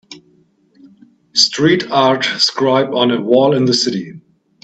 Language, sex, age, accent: English, male, 50-59, England English